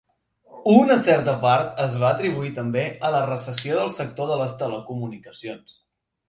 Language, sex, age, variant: Catalan, male, 19-29, Central